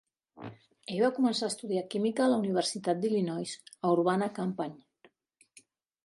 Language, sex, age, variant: Catalan, female, 40-49, Central